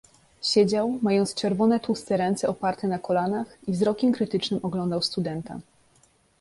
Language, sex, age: Polish, female, 19-29